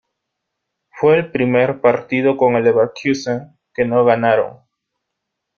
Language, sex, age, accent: Spanish, male, 19-29, Andino-Pacífico: Colombia, Perú, Ecuador, oeste de Bolivia y Venezuela andina